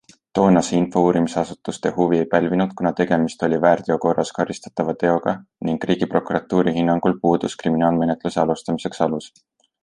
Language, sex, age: Estonian, male, 19-29